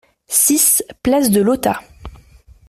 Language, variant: French, Français de métropole